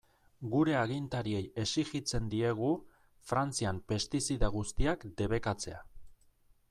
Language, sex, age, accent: Basque, male, 40-49, Erdialdekoa edo Nafarra (Gipuzkoa, Nafarroa)